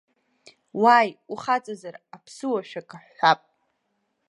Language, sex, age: Abkhazian, female, under 19